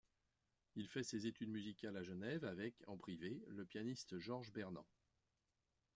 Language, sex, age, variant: French, male, 50-59, Français de métropole